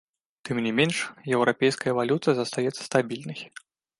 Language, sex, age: Belarusian, male, 19-29